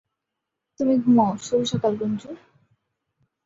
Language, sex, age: Bengali, female, 19-29